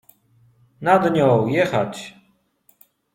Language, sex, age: Polish, male, 30-39